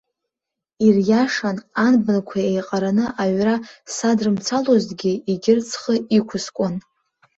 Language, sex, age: Abkhazian, female, under 19